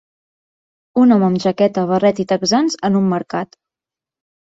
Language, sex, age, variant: Catalan, female, 19-29, Central